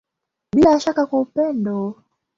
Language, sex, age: Swahili, female, 19-29